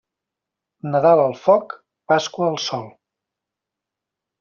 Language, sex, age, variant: Catalan, male, 40-49, Central